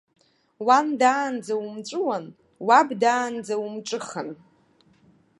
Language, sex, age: Abkhazian, female, 30-39